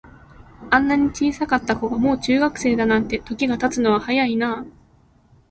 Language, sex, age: Japanese, female, 19-29